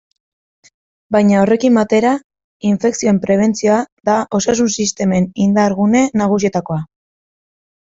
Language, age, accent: Basque, 19-29, Erdialdekoa edo Nafarra (Gipuzkoa, Nafarroa)